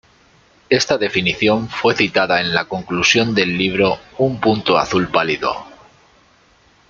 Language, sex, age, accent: Spanish, male, 30-39, España: Centro-Sur peninsular (Madrid, Toledo, Castilla-La Mancha)